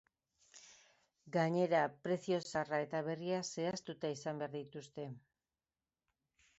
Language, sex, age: Basque, female, 50-59